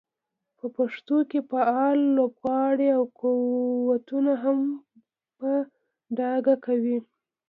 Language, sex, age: Pashto, female, 19-29